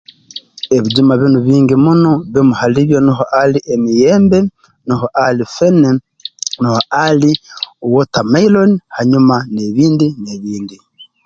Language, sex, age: Tooro, male, 40-49